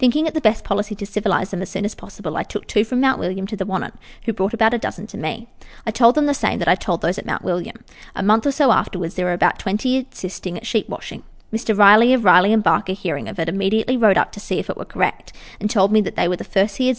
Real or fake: real